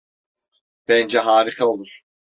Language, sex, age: Turkish, male, 19-29